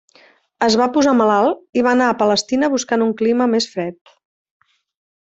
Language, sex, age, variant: Catalan, female, 50-59, Central